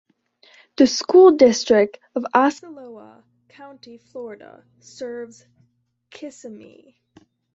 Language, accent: English, United States English